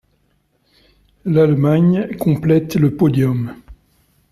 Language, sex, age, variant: French, male, 60-69, Français de métropole